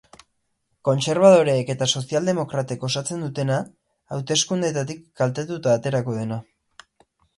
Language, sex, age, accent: Basque, male, 19-29, Erdialdekoa edo Nafarra (Gipuzkoa, Nafarroa)